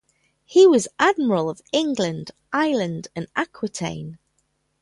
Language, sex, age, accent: English, female, 50-59, England English